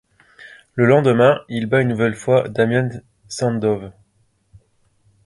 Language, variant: French, Français de métropole